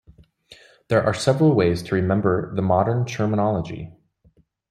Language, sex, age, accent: English, male, 19-29, United States English